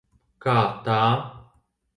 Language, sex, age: Latvian, male, 30-39